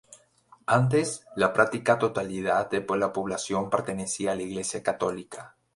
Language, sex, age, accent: Spanish, male, 19-29, México